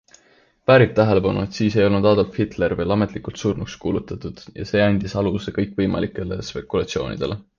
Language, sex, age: Estonian, male, 19-29